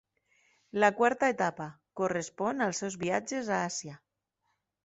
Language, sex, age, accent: Catalan, female, 40-49, valencià; Tortosí